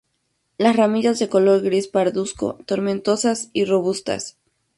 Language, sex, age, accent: Spanish, female, 30-39, México